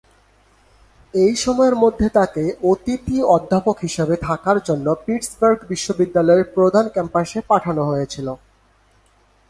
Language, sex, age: Bengali, male, 19-29